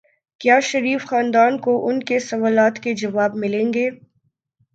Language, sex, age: Urdu, female, 19-29